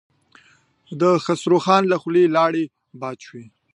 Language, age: Pashto, 19-29